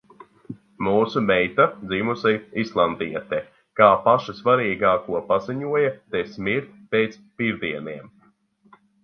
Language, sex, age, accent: Latvian, male, 19-29, Rigas